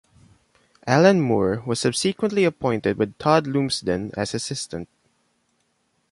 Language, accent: English, Filipino